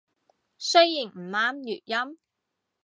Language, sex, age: Cantonese, female, 19-29